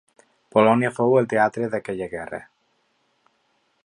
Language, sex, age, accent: Catalan, male, 40-49, valencià